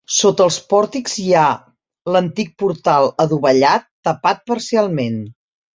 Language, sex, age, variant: Catalan, female, 50-59, Central